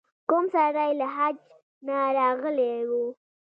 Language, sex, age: Pashto, female, under 19